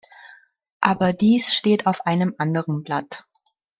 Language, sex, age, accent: German, female, 19-29, Deutschland Deutsch